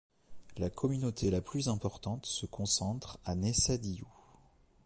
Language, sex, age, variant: French, male, 40-49, Français de métropole